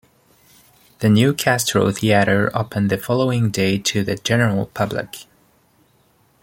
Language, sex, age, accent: English, male, 30-39, United States English